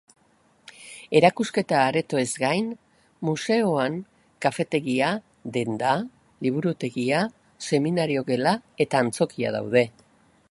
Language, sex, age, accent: Basque, female, 60-69, Erdialdekoa edo Nafarra (Gipuzkoa, Nafarroa)